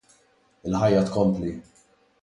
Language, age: Maltese, 19-29